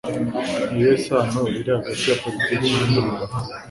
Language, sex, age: Kinyarwanda, male, under 19